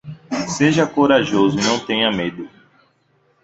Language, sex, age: Portuguese, male, 19-29